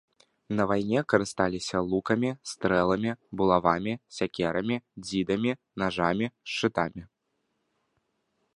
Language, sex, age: Belarusian, male, 19-29